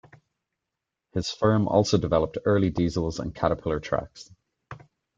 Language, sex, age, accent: English, male, 19-29, Irish English